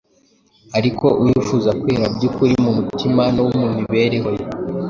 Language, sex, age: Kinyarwanda, male, 19-29